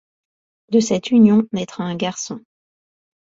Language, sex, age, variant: French, female, 40-49, Français de métropole